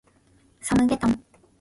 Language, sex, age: Japanese, female, 19-29